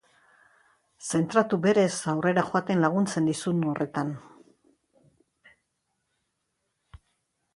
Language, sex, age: Basque, female, 60-69